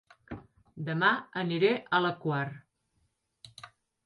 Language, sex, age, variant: Catalan, female, 40-49, Septentrional